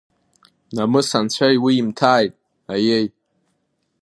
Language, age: Abkhazian, under 19